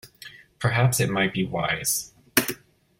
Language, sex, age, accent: English, male, 19-29, United States English